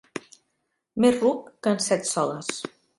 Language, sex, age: Catalan, female, 50-59